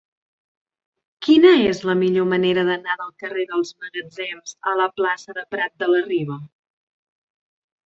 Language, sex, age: Catalan, female, 30-39